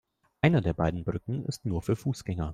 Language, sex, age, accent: German, male, 19-29, Deutschland Deutsch